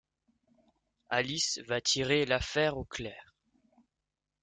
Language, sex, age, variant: French, male, 19-29, Français de métropole